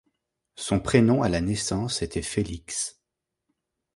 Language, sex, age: French, male, 30-39